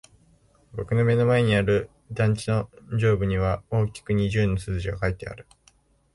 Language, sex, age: Japanese, male, 19-29